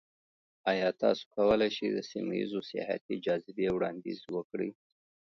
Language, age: Pashto, 40-49